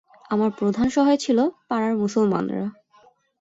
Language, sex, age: Bengali, female, 19-29